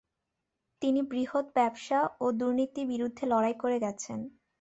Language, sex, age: Bengali, female, 19-29